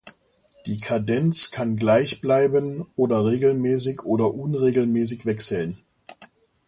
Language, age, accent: German, 50-59, Deutschland Deutsch